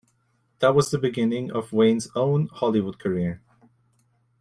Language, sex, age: English, male, 19-29